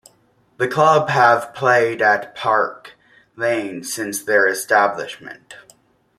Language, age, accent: English, 19-29, United States English